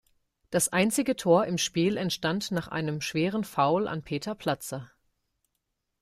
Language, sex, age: German, female, 19-29